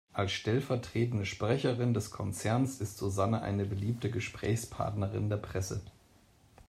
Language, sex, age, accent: German, male, 40-49, Deutschland Deutsch